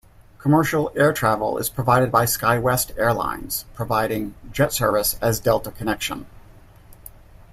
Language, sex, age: English, male, 40-49